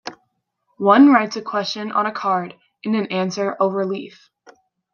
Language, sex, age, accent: English, female, 19-29, United States English